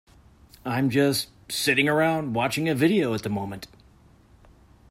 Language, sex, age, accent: English, male, 50-59, United States English